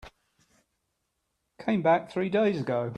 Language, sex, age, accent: English, male, 60-69, England English